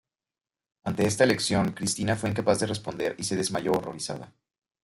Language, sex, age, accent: Spanish, male, 19-29, México